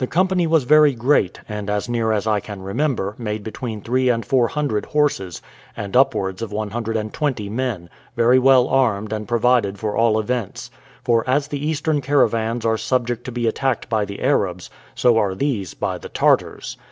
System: none